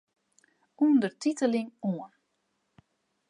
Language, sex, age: Western Frisian, female, 40-49